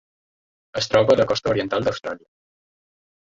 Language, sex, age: Catalan, male, under 19